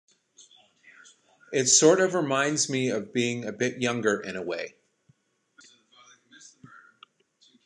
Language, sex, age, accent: English, male, 50-59, United States English